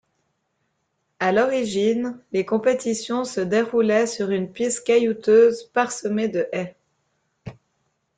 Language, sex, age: French, female, 30-39